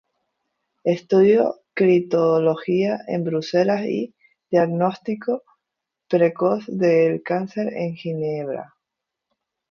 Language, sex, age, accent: Spanish, female, 19-29, España: Islas Canarias